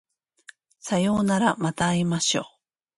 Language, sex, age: Japanese, female, 40-49